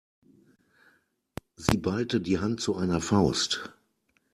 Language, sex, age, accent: German, male, 40-49, Deutschland Deutsch